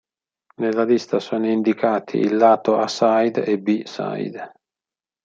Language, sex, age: Italian, male, 50-59